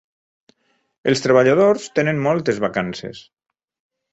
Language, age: Catalan, 50-59